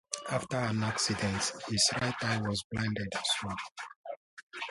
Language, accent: English, United States English